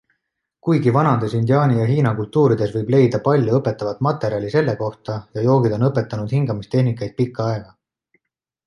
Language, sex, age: Estonian, male, 19-29